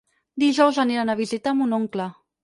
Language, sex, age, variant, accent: Catalan, female, 19-29, Central, central